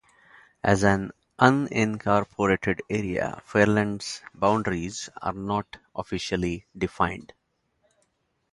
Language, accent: English, India and South Asia (India, Pakistan, Sri Lanka)